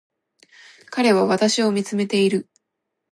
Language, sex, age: Japanese, female, 19-29